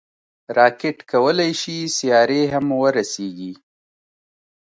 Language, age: Pashto, 30-39